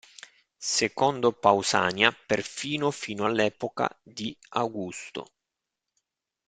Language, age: Italian, 40-49